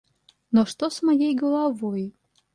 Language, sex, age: Russian, female, 30-39